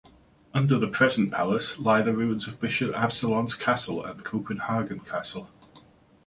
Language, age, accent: English, 40-49, England English